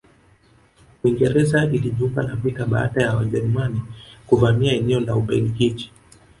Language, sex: Swahili, male